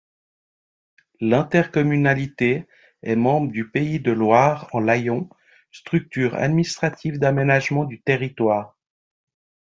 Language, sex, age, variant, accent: French, male, 40-49, Français d'Europe, Français de Suisse